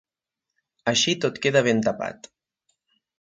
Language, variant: Catalan, Central